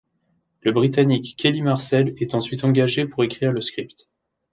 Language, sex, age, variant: French, male, 19-29, Français de métropole